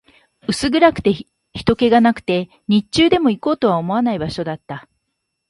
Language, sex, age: Japanese, male, 19-29